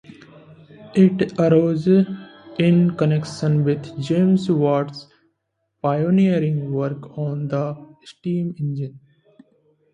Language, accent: English, India and South Asia (India, Pakistan, Sri Lanka)